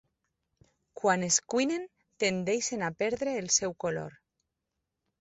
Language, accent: Catalan, valencià